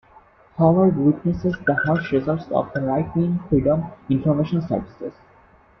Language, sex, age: English, male, 19-29